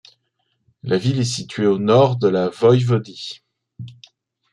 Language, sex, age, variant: French, male, 30-39, Français de métropole